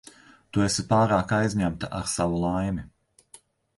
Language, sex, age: Latvian, male, 30-39